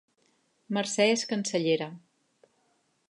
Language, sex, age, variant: Catalan, female, 50-59, Central